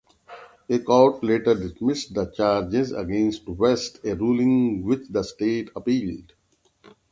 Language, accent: English, India and South Asia (India, Pakistan, Sri Lanka)